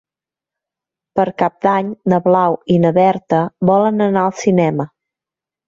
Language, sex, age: Catalan, female, 40-49